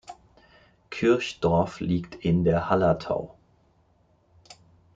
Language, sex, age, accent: German, male, 40-49, Deutschland Deutsch